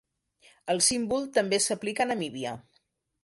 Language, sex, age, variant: Catalan, female, 50-59, Central